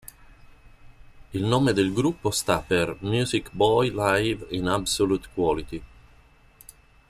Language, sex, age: Italian, male, 50-59